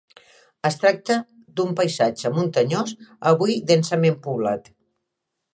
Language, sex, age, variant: Catalan, female, 60-69, Central